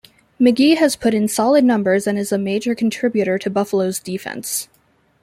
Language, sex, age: English, female, 30-39